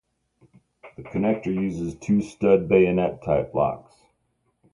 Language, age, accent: English, 50-59, United States English